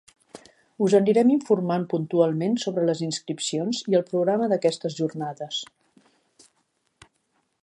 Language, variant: Catalan, Central